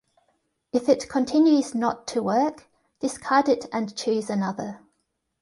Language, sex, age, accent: English, female, 30-39, Australian English